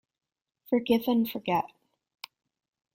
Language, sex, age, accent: English, female, 30-39, United States English